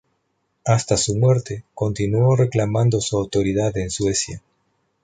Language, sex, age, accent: Spanish, male, 50-59, Rioplatense: Argentina, Uruguay, este de Bolivia, Paraguay